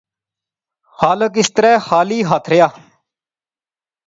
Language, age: Pahari-Potwari, 19-29